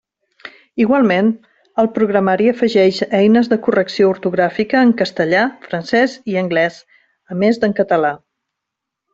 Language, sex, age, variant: Catalan, female, 50-59, Central